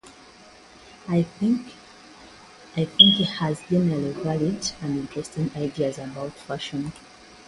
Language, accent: English, United States English